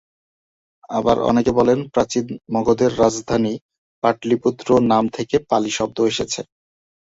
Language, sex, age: Bengali, male, 19-29